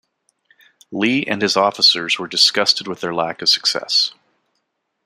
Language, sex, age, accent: English, male, 40-49, United States English